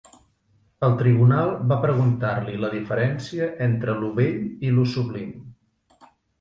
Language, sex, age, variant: Catalan, male, 40-49, Central